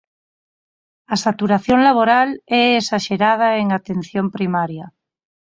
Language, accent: Galician, Normativo (estándar)